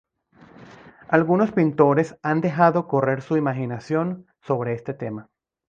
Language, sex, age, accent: Spanish, male, 30-39, Caribe: Cuba, Venezuela, Puerto Rico, República Dominicana, Panamá, Colombia caribeña, México caribeño, Costa del golfo de México